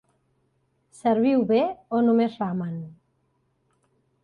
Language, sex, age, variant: Catalan, female, 40-49, Central